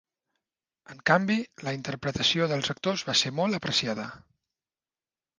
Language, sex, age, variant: Catalan, male, 40-49, Central